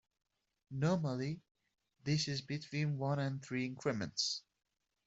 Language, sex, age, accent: English, male, 19-29, United States English